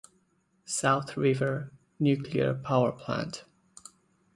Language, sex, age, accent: English, male, 19-29, India and South Asia (India, Pakistan, Sri Lanka)